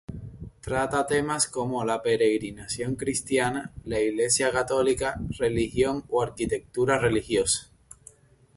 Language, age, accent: Spanish, 19-29, Caribe: Cuba, Venezuela, Puerto Rico, República Dominicana, Panamá, Colombia caribeña, México caribeño, Costa del golfo de México